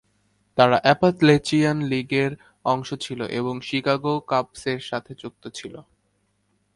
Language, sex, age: Bengali, male, 19-29